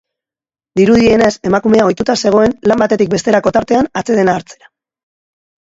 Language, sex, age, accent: Basque, female, 40-49, Mendebalekoa (Araba, Bizkaia, Gipuzkoako mendebaleko herri batzuk)